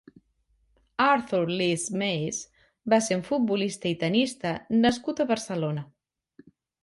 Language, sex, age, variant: Catalan, female, 30-39, Central